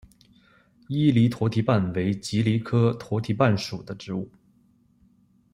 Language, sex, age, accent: Chinese, male, 19-29, 出生地：北京市